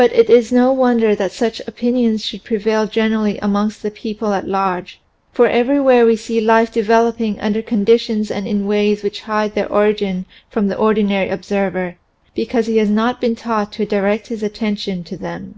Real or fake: real